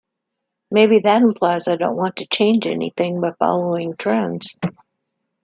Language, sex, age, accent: English, female, 50-59, United States English